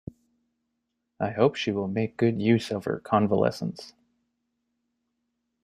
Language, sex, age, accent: English, male, 30-39, Canadian English